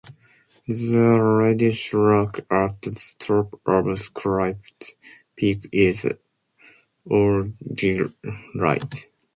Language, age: English, 19-29